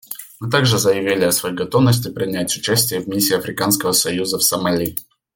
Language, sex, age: Russian, male, under 19